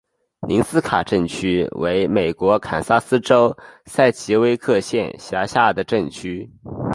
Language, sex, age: Chinese, male, under 19